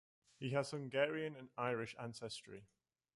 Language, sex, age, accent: English, male, 19-29, England English